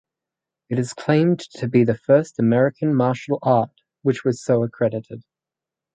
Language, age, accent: English, under 19, Australian English